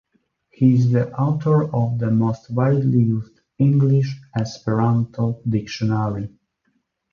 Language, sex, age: English, male, 30-39